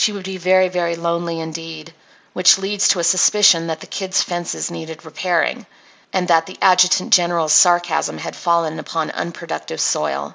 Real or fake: real